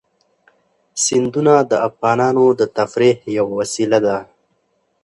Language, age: Pashto, 19-29